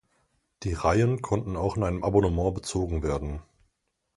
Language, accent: German, Deutschland Deutsch